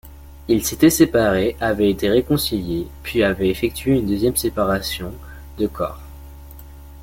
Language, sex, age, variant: French, male, under 19, Français de métropole